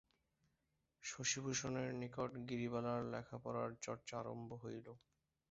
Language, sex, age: Bengali, male, 19-29